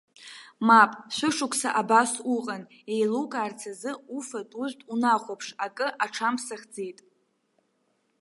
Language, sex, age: Abkhazian, female, 19-29